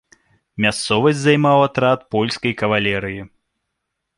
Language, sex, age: Belarusian, male, 30-39